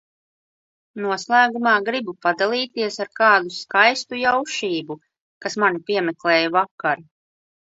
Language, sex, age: Latvian, female, 40-49